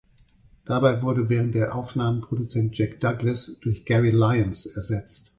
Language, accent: German, Deutschland Deutsch